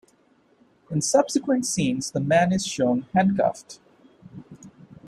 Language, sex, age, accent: English, male, 30-39, India and South Asia (India, Pakistan, Sri Lanka)